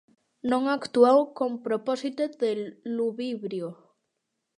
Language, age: Galician, under 19